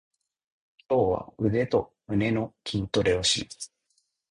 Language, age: Japanese, 30-39